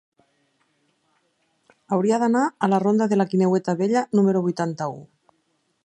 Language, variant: Catalan, Septentrional